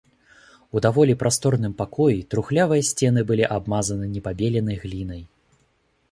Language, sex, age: Belarusian, male, 19-29